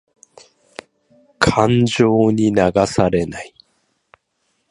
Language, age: Japanese, 50-59